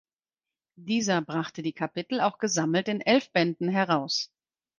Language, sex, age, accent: German, female, 50-59, Deutschland Deutsch